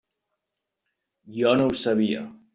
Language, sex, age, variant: Catalan, male, 30-39, Central